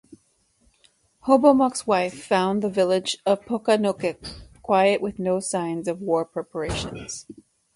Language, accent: English, United States English